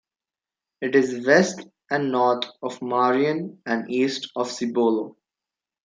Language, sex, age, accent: English, male, 19-29, India and South Asia (India, Pakistan, Sri Lanka)